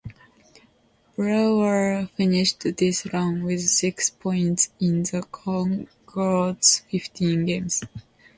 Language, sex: English, female